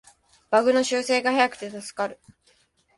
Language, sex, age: Japanese, female, under 19